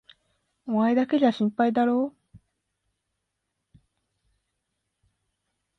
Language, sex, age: Japanese, female, under 19